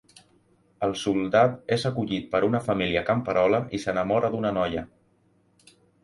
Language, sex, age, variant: Catalan, male, under 19, Central